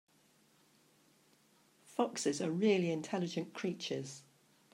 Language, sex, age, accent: English, female, 60-69, England English